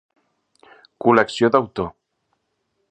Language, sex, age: Catalan, male, 50-59